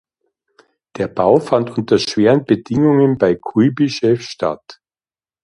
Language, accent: German, Deutschland Deutsch